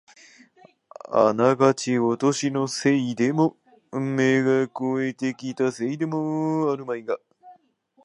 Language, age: Japanese, 30-39